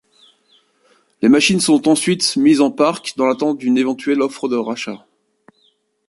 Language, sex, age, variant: French, male, 40-49, Français de métropole